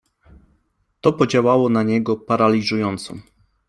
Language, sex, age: Polish, male, 30-39